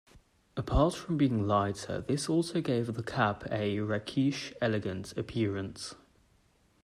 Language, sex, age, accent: English, male, under 19, England English